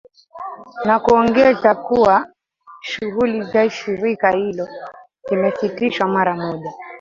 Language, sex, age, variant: Swahili, female, 19-29, Kiswahili cha Bara ya Kenya